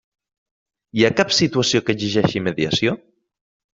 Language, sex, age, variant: Catalan, male, 19-29, Nord-Occidental